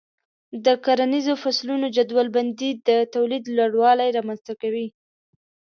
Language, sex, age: Pashto, female, 19-29